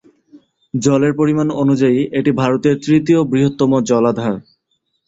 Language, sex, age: Bengali, male, 19-29